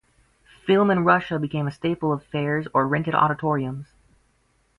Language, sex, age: English, female, 19-29